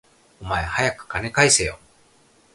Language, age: Japanese, 40-49